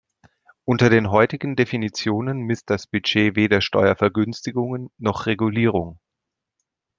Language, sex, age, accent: German, male, 30-39, Deutschland Deutsch